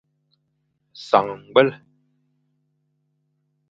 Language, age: Fang, 40-49